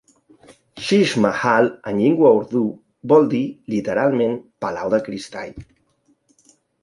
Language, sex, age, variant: Catalan, male, 30-39, Central